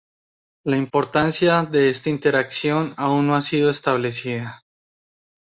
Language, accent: Spanish, Andino-Pacífico: Colombia, Perú, Ecuador, oeste de Bolivia y Venezuela andina